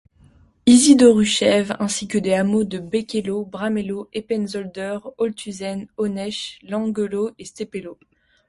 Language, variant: French, Français de métropole